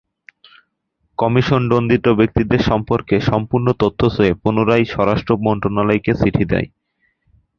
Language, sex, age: Bengali, male, 19-29